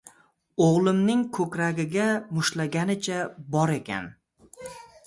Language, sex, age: Uzbek, male, 30-39